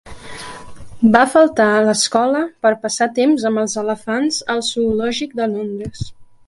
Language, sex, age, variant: Catalan, female, 19-29, Central